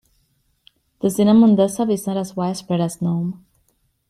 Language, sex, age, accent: English, female, 30-39, United States English